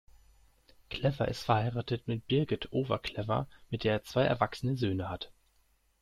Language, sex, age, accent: German, male, under 19, Deutschland Deutsch